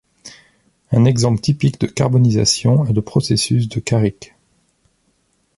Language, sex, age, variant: French, male, 30-39, Français de métropole